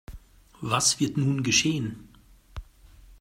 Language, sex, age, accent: German, male, 40-49, Deutschland Deutsch